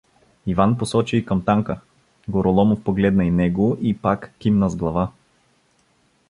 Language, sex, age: Bulgarian, male, 19-29